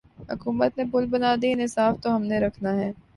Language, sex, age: Urdu, male, 19-29